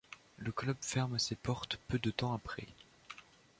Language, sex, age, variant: French, male, 19-29, Français de métropole